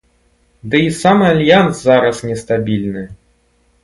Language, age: Belarusian, 19-29